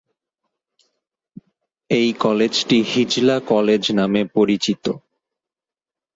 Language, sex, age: Bengali, male, 19-29